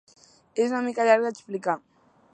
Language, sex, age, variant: Catalan, female, 19-29, Central